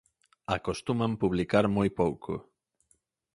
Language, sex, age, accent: Galician, male, 19-29, Normativo (estándar)